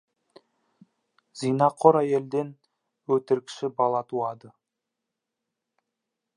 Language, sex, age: Kazakh, male, 19-29